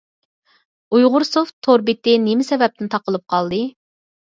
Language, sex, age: Uyghur, female, 30-39